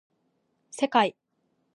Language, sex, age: Japanese, female, 19-29